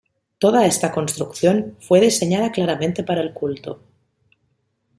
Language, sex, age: Spanish, female, 30-39